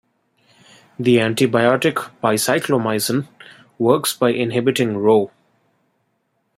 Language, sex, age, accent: English, male, 19-29, India and South Asia (India, Pakistan, Sri Lanka)